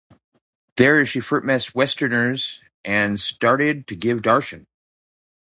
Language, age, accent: English, 40-49, United States English